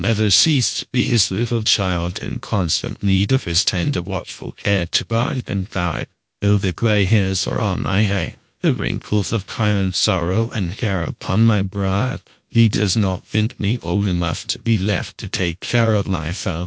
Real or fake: fake